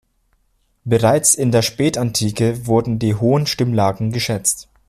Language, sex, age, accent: German, male, 19-29, Deutschland Deutsch